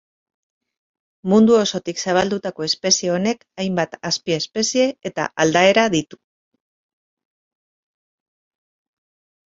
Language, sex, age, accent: Basque, female, 50-59, Mendebalekoa (Araba, Bizkaia, Gipuzkoako mendebaleko herri batzuk)